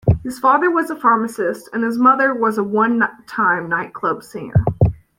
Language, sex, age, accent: English, female, under 19, United States English